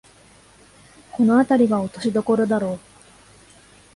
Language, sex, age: Japanese, female, 19-29